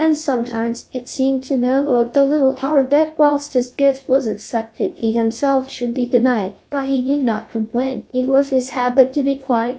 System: TTS, GlowTTS